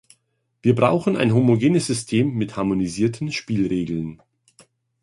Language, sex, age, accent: German, male, 50-59, Deutschland Deutsch